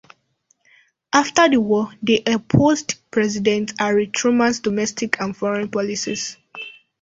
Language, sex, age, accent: English, female, under 19, Southern African (South Africa, Zimbabwe, Namibia)